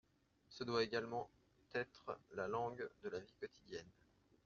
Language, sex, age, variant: French, male, 30-39, Français de métropole